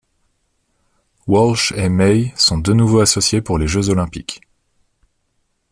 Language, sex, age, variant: French, male, 30-39, Français de métropole